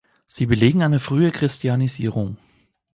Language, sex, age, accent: German, male, 30-39, Österreichisches Deutsch